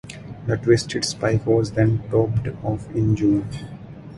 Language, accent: English, India and South Asia (India, Pakistan, Sri Lanka)